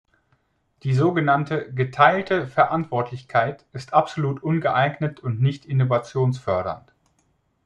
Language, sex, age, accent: German, male, 40-49, Deutschland Deutsch